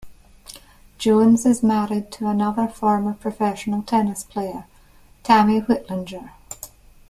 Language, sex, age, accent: English, female, 50-59, Scottish English